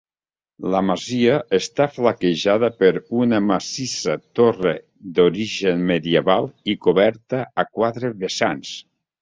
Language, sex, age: Catalan, male, 70-79